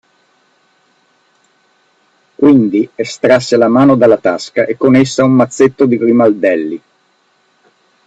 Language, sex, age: Italian, male, 40-49